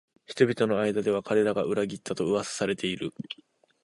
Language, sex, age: Japanese, male, 19-29